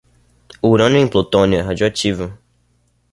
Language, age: Portuguese, under 19